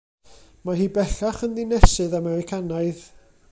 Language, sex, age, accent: Welsh, male, 40-49, Y Deyrnas Unedig Cymraeg